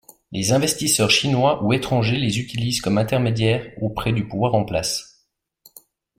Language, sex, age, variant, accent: French, male, 30-39, Français d'Europe, Français de Suisse